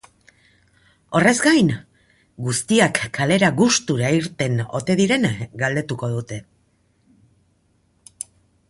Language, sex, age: Basque, female, 50-59